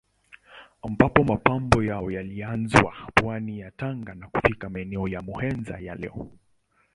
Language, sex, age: Swahili, male, 19-29